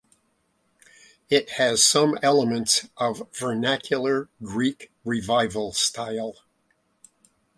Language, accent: English, United States English